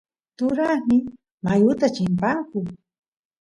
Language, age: Santiago del Estero Quichua, 30-39